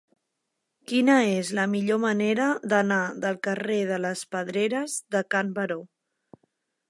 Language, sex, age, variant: Catalan, female, 30-39, Central